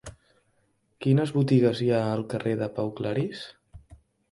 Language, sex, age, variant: Catalan, male, 19-29, Central